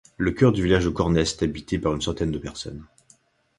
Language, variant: French, Français de métropole